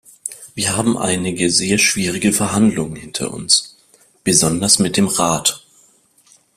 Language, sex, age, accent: German, male, 19-29, Deutschland Deutsch